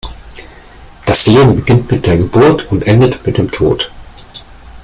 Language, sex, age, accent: German, male, 40-49, Deutschland Deutsch